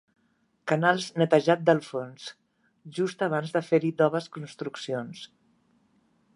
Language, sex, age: Catalan, female, 60-69